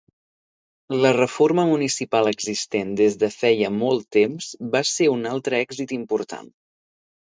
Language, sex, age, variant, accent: Catalan, male, 19-29, Central, central